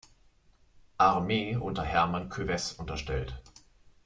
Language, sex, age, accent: German, male, 30-39, Deutschland Deutsch